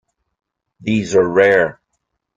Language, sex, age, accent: English, male, 40-49, United States English